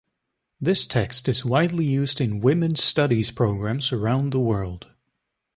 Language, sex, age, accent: English, male, 19-29, United States English